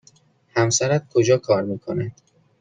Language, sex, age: Persian, male, 19-29